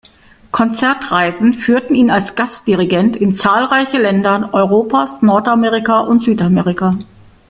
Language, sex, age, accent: German, female, 50-59, Deutschland Deutsch